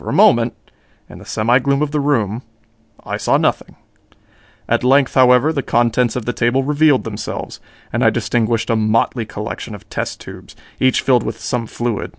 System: none